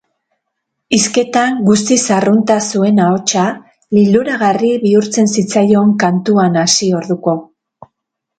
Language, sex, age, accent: Basque, female, 50-59, Mendebalekoa (Araba, Bizkaia, Gipuzkoako mendebaleko herri batzuk)